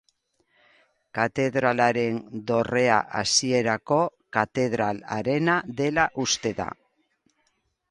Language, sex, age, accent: Basque, female, 60-69, Erdialdekoa edo Nafarra (Gipuzkoa, Nafarroa)